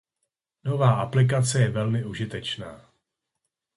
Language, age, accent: Czech, 40-49, pražský